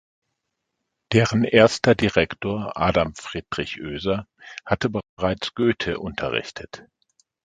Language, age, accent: German, 50-59, Deutschland Deutsch